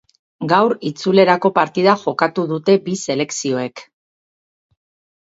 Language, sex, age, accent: Basque, female, 50-59, Erdialdekoa edo Nafarra (Gipuzkoa, Nafarroa)